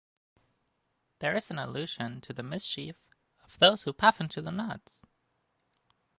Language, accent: English, United States English